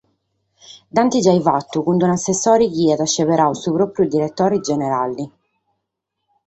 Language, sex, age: Sardinian, female, 30-39